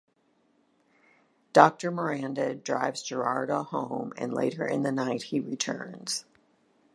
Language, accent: English, United States English